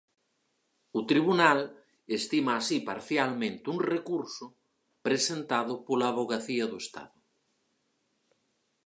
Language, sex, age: Galician, male, 40-49